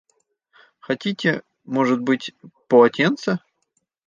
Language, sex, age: Russian, male, 30-39